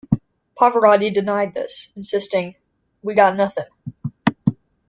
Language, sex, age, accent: English, female, under 19, United States English